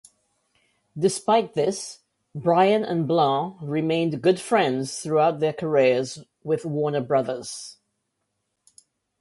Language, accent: English, West Indies and Bermuda (Bahamas, Bermuda, Jamaica, Trinidad)